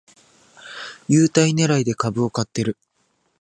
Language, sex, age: Japanese, male, 19-29